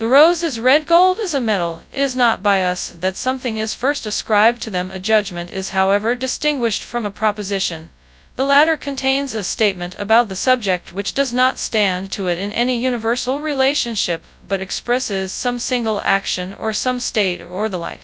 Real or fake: fake